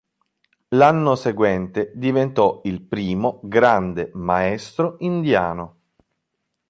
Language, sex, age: Italian, male, 30-39